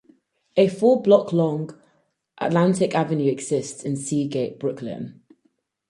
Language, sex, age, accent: English, female, 19-29, England English